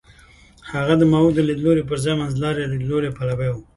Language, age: Pashto, 19-29